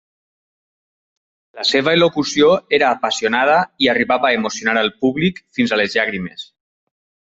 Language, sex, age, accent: Catalan, male, 40-49, valencià